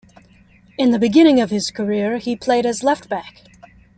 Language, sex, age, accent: English, female, 19-29, United States English